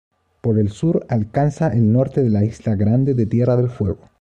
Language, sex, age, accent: Spanish, male, 19-29, Chileno: Chile, Cuyo